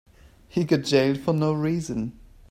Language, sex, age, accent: English, male, 30-39, England English